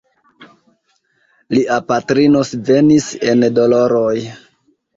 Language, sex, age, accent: Esperanto, male, 30-39, Internacia